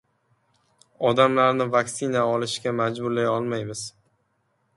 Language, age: Uzbek, 19-29